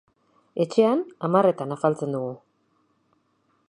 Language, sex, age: Basque, female, 40-49